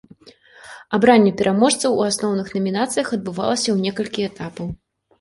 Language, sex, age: Belarusian, female, 19-29